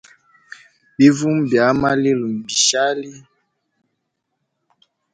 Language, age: Hemba, 19-29